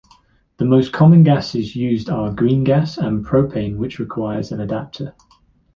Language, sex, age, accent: English, male, 19-29, England English